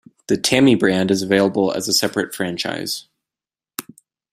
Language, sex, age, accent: English, male, 19-29, United States English